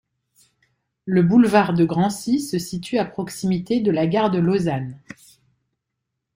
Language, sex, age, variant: French, female, 30-39, Français de métropole